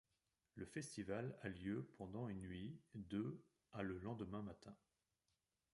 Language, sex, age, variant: French, male, 40-49, Français de métropole